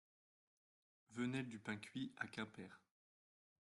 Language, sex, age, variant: French, male, 19-29, Français de métropole